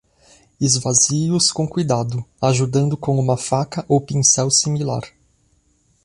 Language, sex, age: Portuguese, male, 30-39